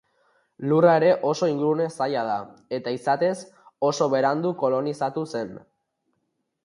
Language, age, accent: Basque, 19-29, Erdialdekoa edo Nafarra (Gipuzkoa, Nafarroa)